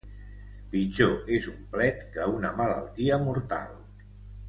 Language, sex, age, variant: Catalan, male, 60-69, Central